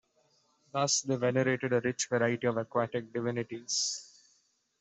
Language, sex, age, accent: English, male, 19-29, India and South Asia (India, Pakistan, Sri Lanka)